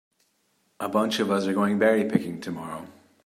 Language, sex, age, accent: English, male, 19-29, Scottish English